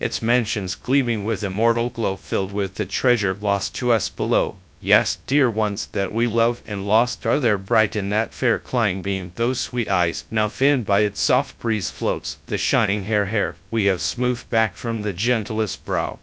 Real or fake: fake